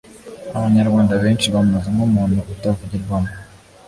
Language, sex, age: Kinyarwanda, male, 19-29